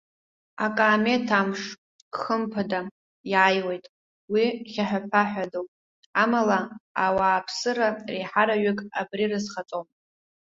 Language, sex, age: Abkhazian, female, under 19